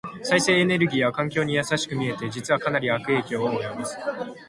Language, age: Japanese, under 19